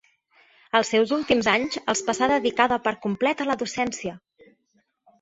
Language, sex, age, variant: Catalan, female, 30-39, Central